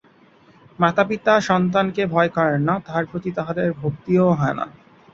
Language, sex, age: Bengali, male, 19-29